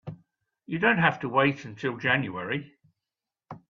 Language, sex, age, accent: English, male, 70-79, England English